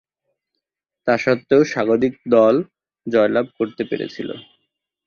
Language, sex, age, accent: Bengali, male, 19-29, Bangladeshi